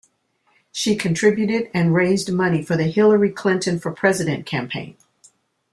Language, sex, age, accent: English, female, 60-69, United States English